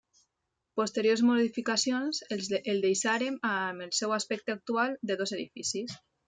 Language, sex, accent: Catalan, female, valencià